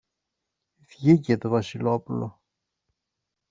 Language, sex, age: Greek, male, 40-49